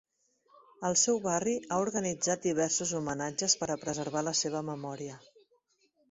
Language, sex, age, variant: Catalan, female, 30-39, Central